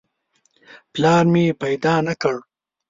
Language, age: Pashto, 30-39